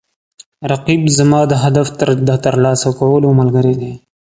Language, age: Pashto, 19-29